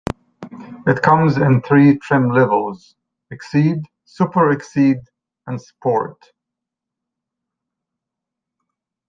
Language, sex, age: English, male, 50-59